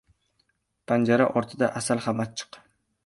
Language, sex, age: Uzbek, male, under 19